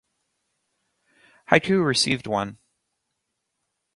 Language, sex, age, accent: English, male, 19-29, United States English